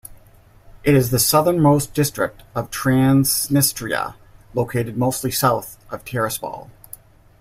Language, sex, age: English, male, 40-49